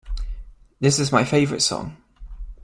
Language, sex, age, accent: English, male, 19-29, England English